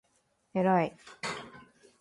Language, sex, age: Japanese, female, 19-29